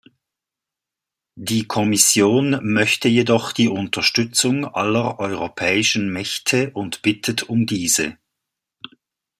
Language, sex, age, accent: German, male, 60-69, Schweizerdeutsch